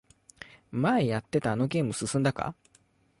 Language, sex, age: Japanese, male, 19-29